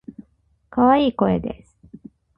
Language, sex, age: Japanese, female, 19-29